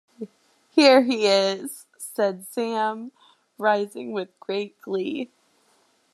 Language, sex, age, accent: English, female, 19-29, United States English